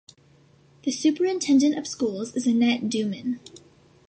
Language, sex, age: English, female, under 19